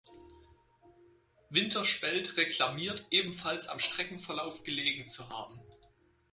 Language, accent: German, Deutschland Deutsch